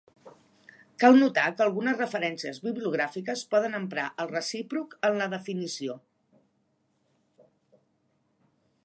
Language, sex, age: Catalan, female, 40-49